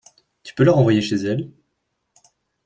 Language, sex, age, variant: French, male, under 19, Français de métropole